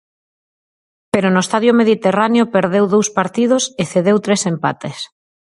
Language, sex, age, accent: Galician, female, 40-49, Normativo (estándar)